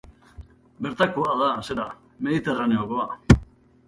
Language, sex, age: Basque, male, 50-59